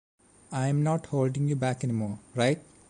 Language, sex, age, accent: English, male, under 19, India and South Asia (India, Pakistan, Sri Lanka)